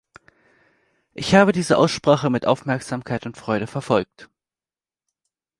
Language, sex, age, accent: German, male, 19-29, Deutschland Deutsch